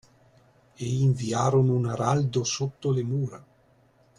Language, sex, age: Italian, male, 30-39